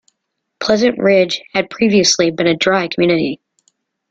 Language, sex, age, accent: English, female, 30-39, United States English